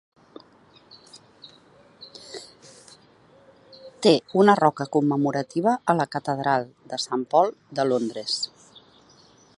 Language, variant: Catalan, Central